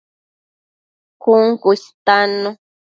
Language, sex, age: Matsés, female, under 19